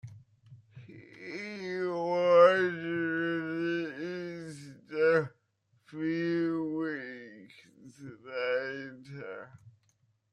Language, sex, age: English, male, 19-29